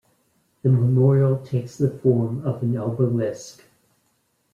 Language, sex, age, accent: English, male, 50-59, United States English